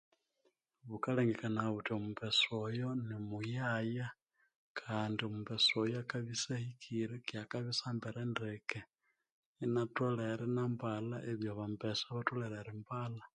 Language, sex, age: Konzo, male, 19-29